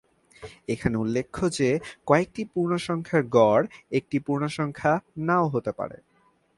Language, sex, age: Bengali, male, 19-29